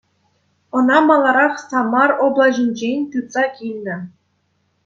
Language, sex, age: Chuvash, male, 19-29